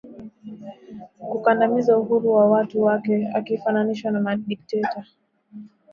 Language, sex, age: Swahili, female, 19-29